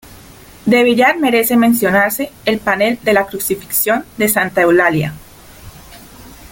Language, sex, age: Spanish, female, 30-39